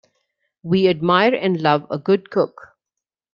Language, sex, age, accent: English, female, 40-49, India and South Asia (India, Pakistan, Sri Lanka)